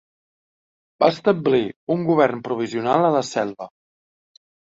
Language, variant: Catalan, Central